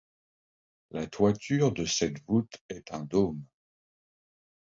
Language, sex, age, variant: French, male, 50-59, Français de métropole